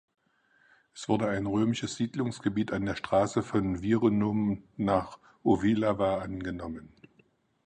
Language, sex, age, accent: German, male, 50-59, Deutschland Deutsch